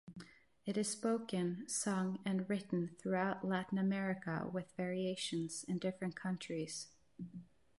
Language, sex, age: English, female, 30-39